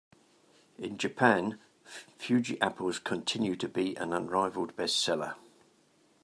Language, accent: English, England English